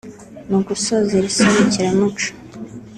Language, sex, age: Kinyarwanda, female, 19-29